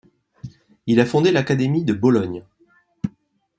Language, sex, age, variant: French, male, 30-39, Français de métropole